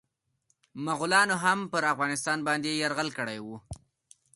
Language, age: Pashto, under 19